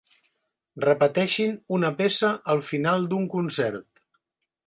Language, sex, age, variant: Catalan, male, 50-59, Central